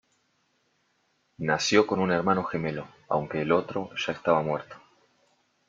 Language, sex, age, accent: Spanish, male, 19-29, Rioplatense: Argentina, Uruguay, este de Bolivia, Paraguay